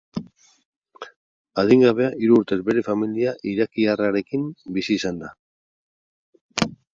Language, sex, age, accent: Basque, male, 60-69, Mendebalekoa (Araba, Bizkaia, Gipuzkoako mendebaleko herri batzuk)